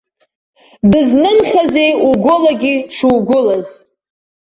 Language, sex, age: Abkhazian, female, under 19